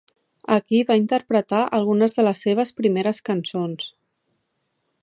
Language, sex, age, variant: Catalan, female, 40-49, Central